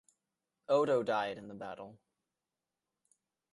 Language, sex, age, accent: English, male, under 19, United States English